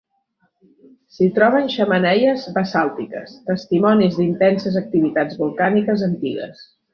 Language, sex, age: Catalan, female, 50-59